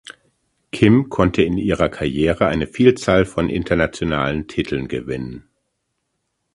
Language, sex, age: German, male, 50-59